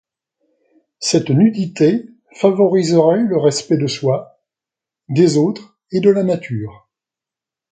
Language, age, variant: French, 60-69, Français de métropole